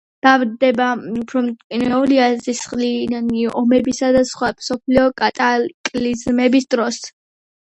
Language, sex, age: Georgian, female, under 19